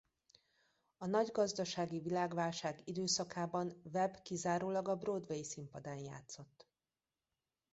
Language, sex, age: Hungarian, female, 30-39